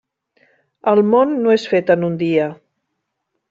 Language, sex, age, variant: Catalan, female, 50-59, Central